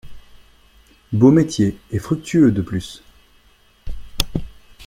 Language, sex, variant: French, male, Français de métropole